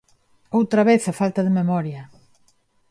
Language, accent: Galician, Neofalante